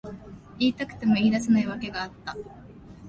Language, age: Japanese, 19-29